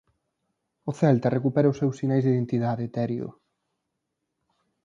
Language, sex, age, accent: Galician, male, 19-29, Atlántico (seseo e gheada)